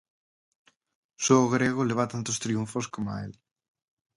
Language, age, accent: Galician, 30-39, Normativo (estándar)